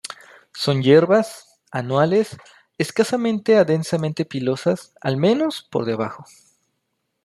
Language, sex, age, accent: Spanish, male, 30-39, México